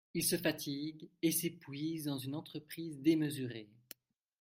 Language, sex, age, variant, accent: French, male, 19-29, Français d'Europe, Français de Belgique